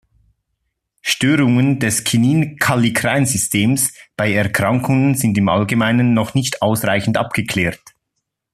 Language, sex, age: German, male, 30-39